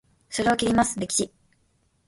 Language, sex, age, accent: Japanese, female, under 19, 標準